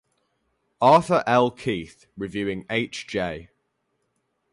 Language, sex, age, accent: English, male, 90+, England English